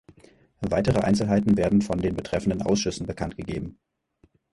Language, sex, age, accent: German, male, 30-39, Deutschland Deutsch